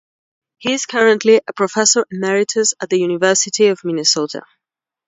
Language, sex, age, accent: English, female, 30-39, England English